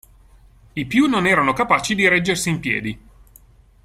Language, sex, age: Italian, male, 30-39